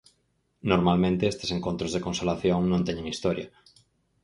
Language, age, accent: Galician, 19-29, Normativo (estándar)